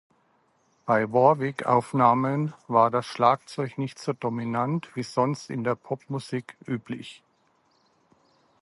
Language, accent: German, Deutschland Deutsch